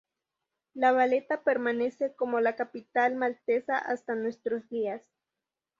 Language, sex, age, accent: Spanish, female, 19-29, México